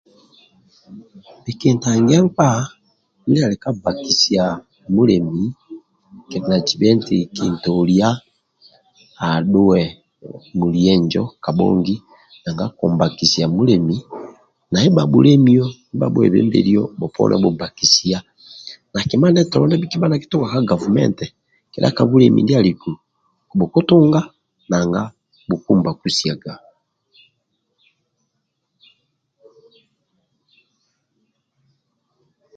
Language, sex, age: Amba (Uganda), male, 50-59